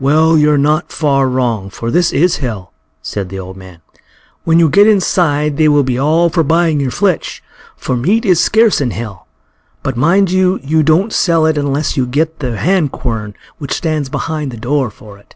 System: none